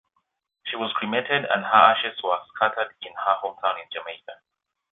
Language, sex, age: English, male, 19-29